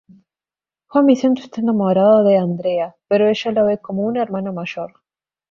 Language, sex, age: Spanish, female, 19-29